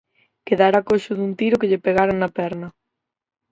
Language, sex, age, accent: Galician, female, under 19, Central (gheada); Normativo (estándar)